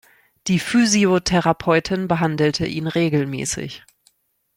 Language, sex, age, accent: German, female, 40-49, Deutschland Deutsch